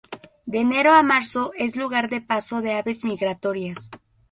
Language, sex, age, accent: Spanish, female, 19-29, México